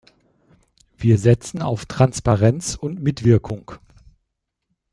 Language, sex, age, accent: German, male, 40-49, Deutschland Deutsch